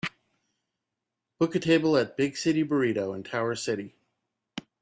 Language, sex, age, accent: English, male, 40-49, United States English